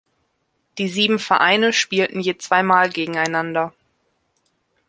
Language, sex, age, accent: German, female, 19-29, Deutschland Deutsch